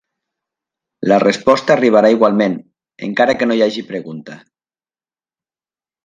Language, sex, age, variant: Catalan, male, 40-49, Nord-Occidental